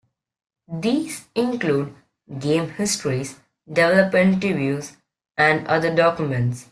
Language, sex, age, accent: English, male, under 19, England English